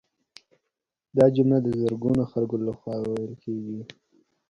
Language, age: Pashto, under 19